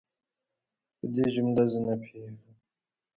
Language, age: Pashto, 19-29